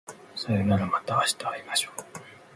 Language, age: Japanese, 50-59